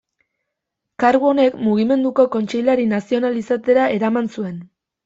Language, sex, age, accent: Basque, female, under 19, Erdialdekoa edo Nafarra (Gipuzkoa, Nafarroa)